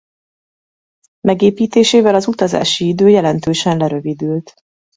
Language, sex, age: Hungarian, female, 30-39